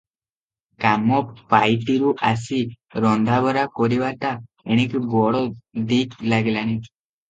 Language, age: Odia, 19-29